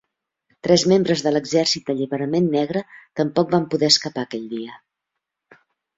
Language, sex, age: Catalan, female, 60-69